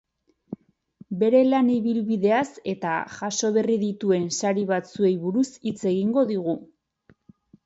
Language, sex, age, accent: Basque, female, 19-29, Erdialdekoa edo Nafarra (Gipuzkoa, Nafarroa)